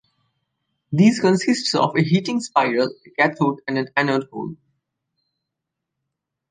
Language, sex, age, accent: English, male, 19-29, India and South Asia (India, Pakistan, Sri Lanka)